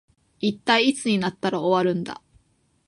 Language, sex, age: Japanese, male, 19-29